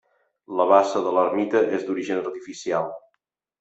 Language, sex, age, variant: Catalan, male, 40-49, Central